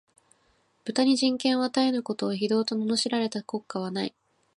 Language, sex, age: Japanese, female, 19-29